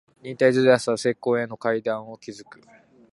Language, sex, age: Japanese, male, under 19